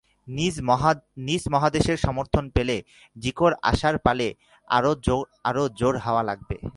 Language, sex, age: Bengali, male, 19-29